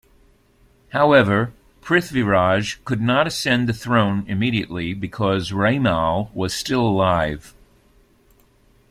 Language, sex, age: English, male, 60-69